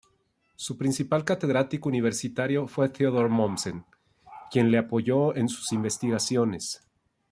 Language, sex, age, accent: Spanish, male, 40-49, México